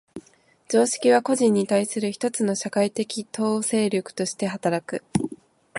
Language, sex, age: Japanese, female, 19-29